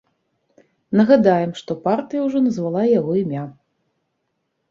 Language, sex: Belarusian, female